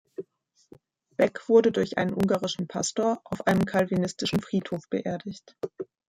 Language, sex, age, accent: German, female, 30-39, Deutschland Deutsch